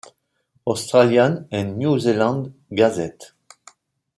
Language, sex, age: French, male, 50-59